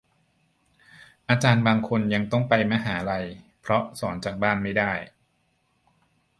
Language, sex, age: Thai, male, 40-49